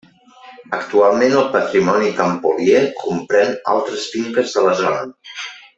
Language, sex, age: Catalan, male, 50-59